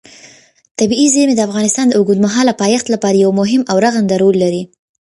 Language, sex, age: Pashto, female, 19-29